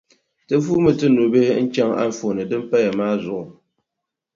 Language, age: Dagbani, 30-39